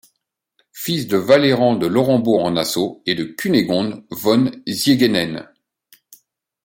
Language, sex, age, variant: French, male, 40-49, Français de métropole